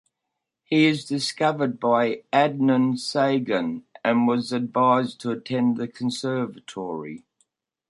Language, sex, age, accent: English, male, 70-79, Australian English